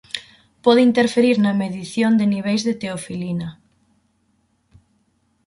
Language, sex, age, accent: Galician, male, 19-29, Atlántico (seseo e gheada)